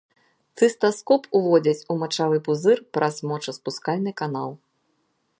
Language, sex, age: Belarusian, female, 40-49